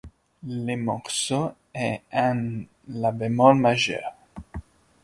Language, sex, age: French, male, 19-29